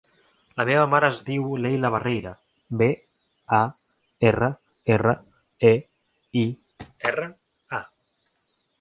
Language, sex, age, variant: Catalan, male, 19-29, Central